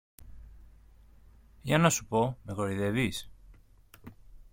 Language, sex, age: Greek, male, 30-39